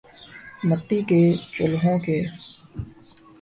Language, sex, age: Urdu, male, 19-29